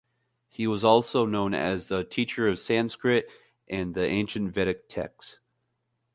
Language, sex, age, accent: English, male, 19-29, United States English